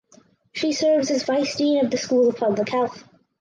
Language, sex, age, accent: English, female, under 19, United States English